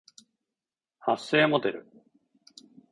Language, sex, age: Japanese, male, 40-49